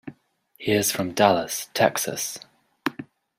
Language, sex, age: English, male, 30-39